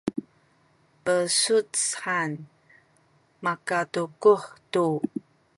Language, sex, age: Sakizaya, female, 30-39